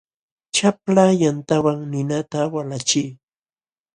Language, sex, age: Jauja Wanca Quechua, female, 70-79